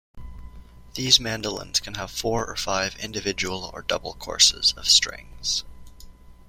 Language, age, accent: English, under 19, United States English